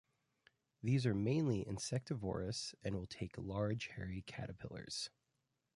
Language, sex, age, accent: English, male, 30-39, United States English